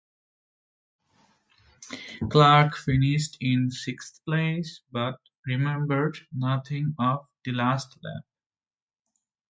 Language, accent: English, India and South Asia (India, Pakistan, Sri Lanka)